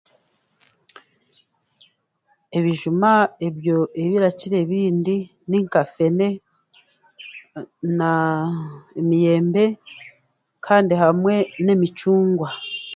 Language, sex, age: Chiga, female, 40-49